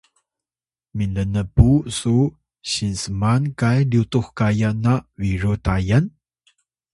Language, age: Atayal, 30-39